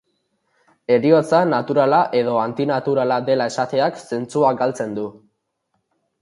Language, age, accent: Basque, 19-29, Erdialdekoa edo Nafarra (Gipuzkoa, Nafarroa)